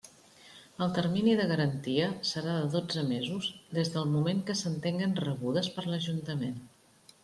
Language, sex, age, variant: Catalan, female, 50-59, Central